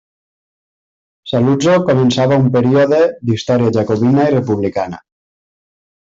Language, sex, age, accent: Catalan, male, 30-39, valencià